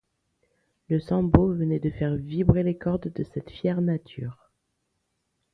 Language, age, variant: French, 30-39, Français de métropole